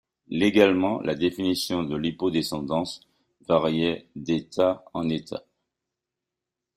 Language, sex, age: French, male, 50-59